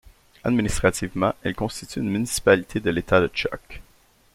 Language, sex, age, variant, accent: French, male, 30-39, Français d'Amérique du Nord, Français du Canada